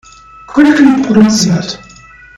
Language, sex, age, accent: German, male, 40-49, Deutschland Deutsch